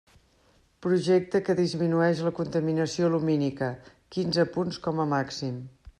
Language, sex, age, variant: Catalan, female, 50-59, Central